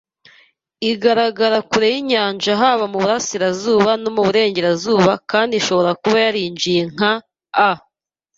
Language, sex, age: Kinyarwanda, female, 19-29